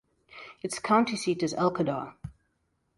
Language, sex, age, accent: English, female, 30-39, Southern African (South Africa, Zimbabwe, Namibia)